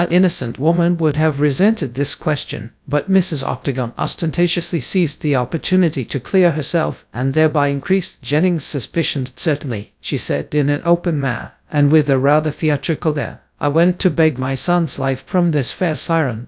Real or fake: fake